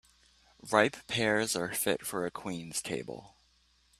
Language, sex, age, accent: English, male, 19-29, United States English